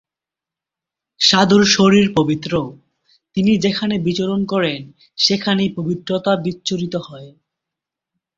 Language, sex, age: Bengali, male, 19-29